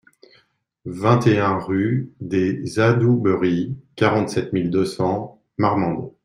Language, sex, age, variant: French, male, 40-49, Français de métropole